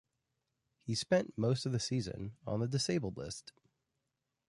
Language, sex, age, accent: English, male, 30-39, United States English